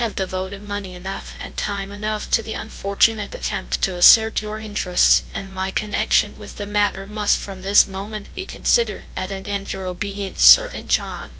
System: TTS, GlowTTS